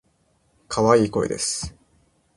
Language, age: Japanese, 19-29